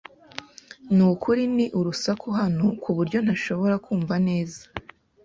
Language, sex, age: Kinyarwanda, female, 19-29